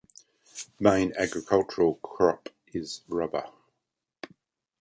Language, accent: English, Australian English